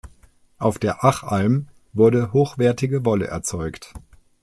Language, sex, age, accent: German, male, 50-59, Deutschland Deutsch